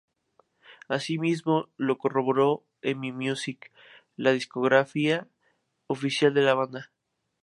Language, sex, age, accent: Spanish, male, 19-29, México